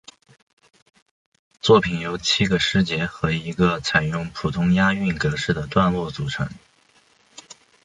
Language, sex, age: Chinese, male, under 19